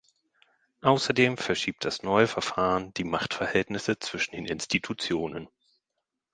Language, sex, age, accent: German, male, 40-49, Deutschland Deutsch; Hochdeutsch